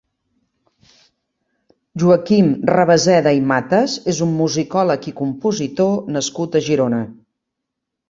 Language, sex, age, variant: Catalan, female, 60-69, Central